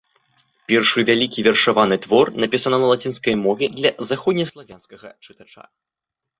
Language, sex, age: Belarusian, male, 19-29